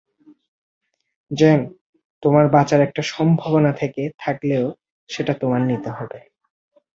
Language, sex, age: Bengali, male, 19-29